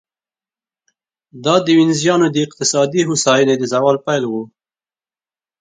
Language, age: Pashto, 19-29